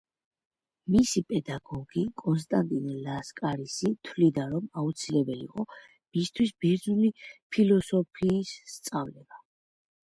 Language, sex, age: Georgian, female, under 19